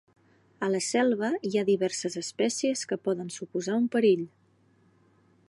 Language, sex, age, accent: Catalan, female, 19-29, central; nord-occidental